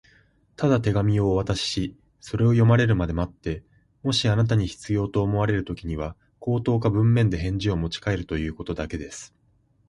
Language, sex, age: Japanese, male, 19-29